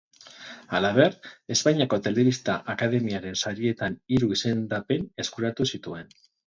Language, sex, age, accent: Basque, male, 40-49, Mendebalekoa (Araba, Bizkaia, Gipuzkoako mendebaleko herri batzuk)